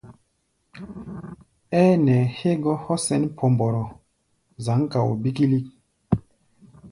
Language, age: Gbaya, 30-39